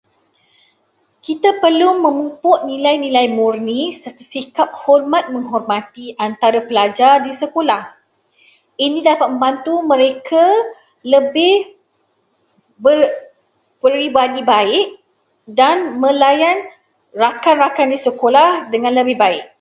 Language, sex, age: Malay, female, 30-39